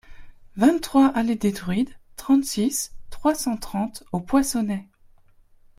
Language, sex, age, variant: French, female, 19-29, Français de métropole